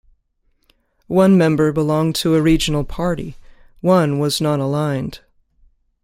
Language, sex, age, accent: English, female, 30-39, United States English